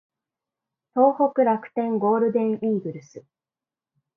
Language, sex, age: Japanese, female, 19-29